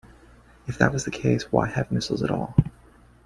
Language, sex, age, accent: English, male, 30-39, United States English